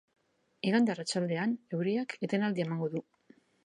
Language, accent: Basque, Mendebalekoa (Araba, Bizkaia, Gipuzkoako mendebaleko herri batzuk)